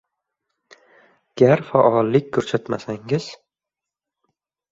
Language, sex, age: Uzbek, male, 19-29